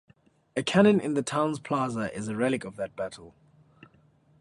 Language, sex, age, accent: English, male, 19-29, Southern African (South Africa, Zimbabwe, Namibia)